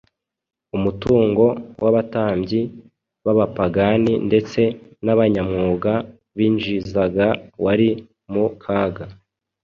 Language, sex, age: Kinyarwanda, male, 30-39